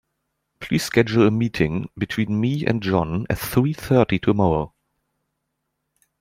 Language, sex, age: English, male, under 19